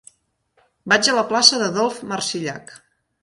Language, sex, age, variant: Catalan, female, 40-49, Central